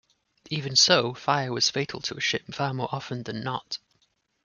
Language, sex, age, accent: English, male, 30-39, England English